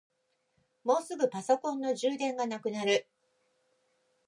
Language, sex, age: Japanese, female, 50-59